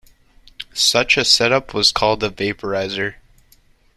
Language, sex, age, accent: English, male, 19-29, United States English